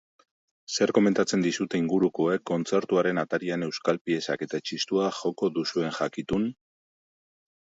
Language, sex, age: Basque, male, 50-59